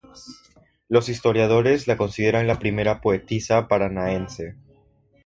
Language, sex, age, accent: Spanish, male, under 19, Andino-Pacífico: Colombia, Perú, Ecuador, oeste de Bolivia y Venezuela andina